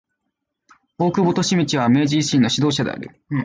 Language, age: Japanese, 19-29